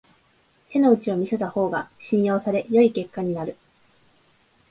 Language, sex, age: Japanese, female, 19-29